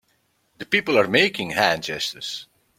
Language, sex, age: English, male, 30-39